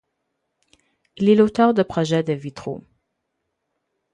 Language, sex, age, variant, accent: French, female, 19-29, Français d'Amérique du Nord, Français du Canada